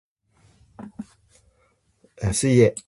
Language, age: English, 50-59